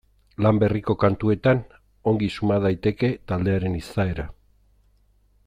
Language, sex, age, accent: Basque, male, 50-59, Erdialdekoa edo Nafarra (Gipuzkoa, Nafarroa)